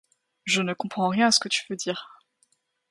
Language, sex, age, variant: French, female, 19-29, Français d'Europe